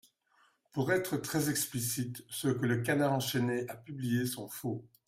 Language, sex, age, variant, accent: French, male, 40-49, Français d'Europe, Français de Belgique